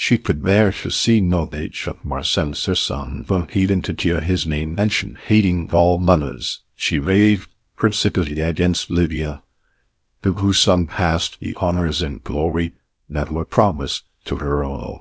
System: TTS, VITS